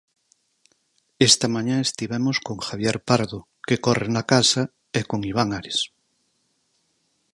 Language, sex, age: Galician, male, 50-59